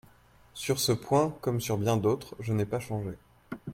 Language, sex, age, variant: French, male, 19-29, Français de métropole